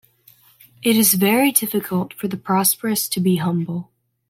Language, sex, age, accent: English, female, 19-29, United States English